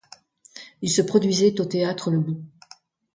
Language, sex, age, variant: French, female, 60-69, Français de métropole